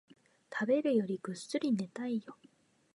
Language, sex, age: Japanese, female, 19-29